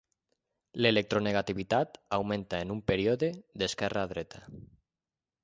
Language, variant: Catalan, Nord-Occidental